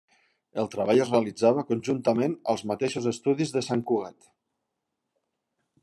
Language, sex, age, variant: Catalan, male, 40-49, Central